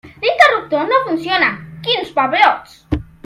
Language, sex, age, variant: Catalan, male, under 19, Central